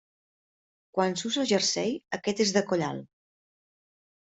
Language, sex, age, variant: Catalan, female, 50-59, Central